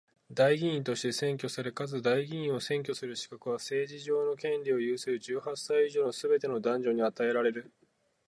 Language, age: Japanese, 30-39